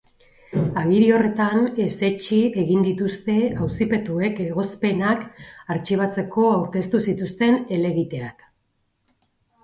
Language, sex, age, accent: Basque, female, 40-49, Erdialdekoa edo Nafarra (Gipuzkoa, Nafarroa)